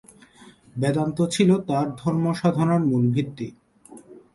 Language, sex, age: Bengali, male, 19-29